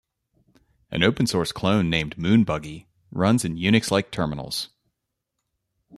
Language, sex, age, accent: English, male, 30-39, United States English